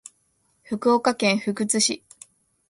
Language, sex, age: Japanese, female, 19-29